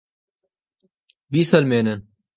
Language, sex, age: Central Kurdish, male, 19-29